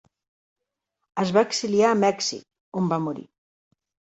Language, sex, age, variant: Catalan, female, 60-69, Nord-Occidental